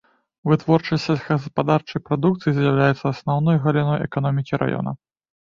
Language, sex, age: Belarusian, male, 30-39